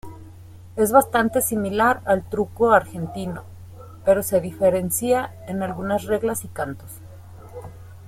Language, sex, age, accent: Spanish, female, 30-39, México